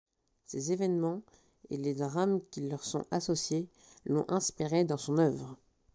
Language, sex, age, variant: French, male, under 19, Français de métropole